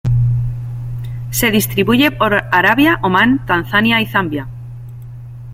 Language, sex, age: Spanish, female, 40-49